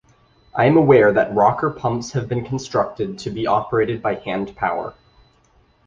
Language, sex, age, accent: English, male, 19-29, United States English